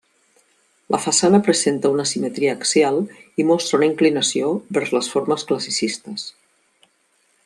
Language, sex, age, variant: Catalan, female, 50-59, Central